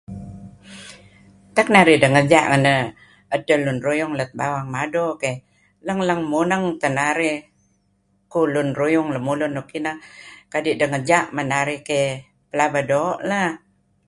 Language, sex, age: Kelabit, female, 70-79